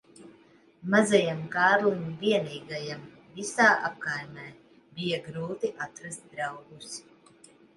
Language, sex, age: Latvian, female, 30-39